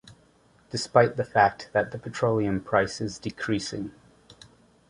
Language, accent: English, England English